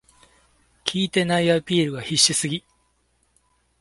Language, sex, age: Japanese, male, 50-59